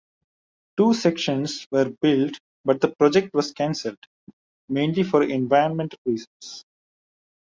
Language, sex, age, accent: English, male, 19-29, India and South Asia (India, Pakistan, Sri Lanka)